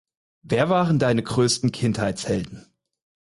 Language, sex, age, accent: German, male, 30-39, Deutschland Deutsch